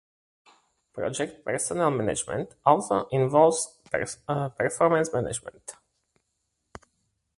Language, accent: English, Irish English